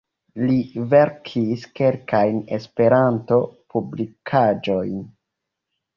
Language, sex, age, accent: Esperanto, male, 19-29, Internacia